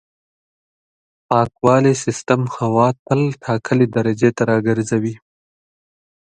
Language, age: Pashto, 19-29